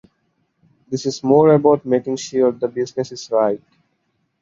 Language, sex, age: English, male, 19-29